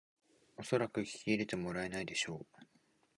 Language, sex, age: Japanese, male, 19-29